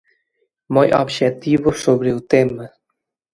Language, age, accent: Galician, 19-29, Atlántico (seseo e gheada)